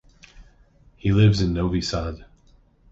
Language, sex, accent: English, male, United States English